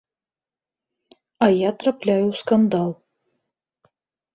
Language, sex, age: Belarusian, female, 30-39